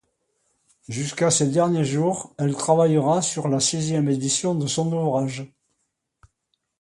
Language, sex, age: French, male, 70-79